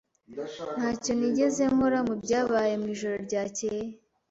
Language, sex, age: Kinyarwanda, female, 19-29